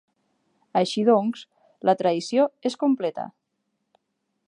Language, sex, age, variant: Catalan, female, 30-39, Nord-Occidental